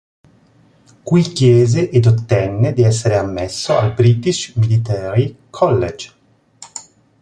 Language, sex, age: Italian, male, 50-59